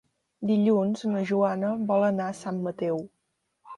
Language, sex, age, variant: Catalan, female, 19-29, Central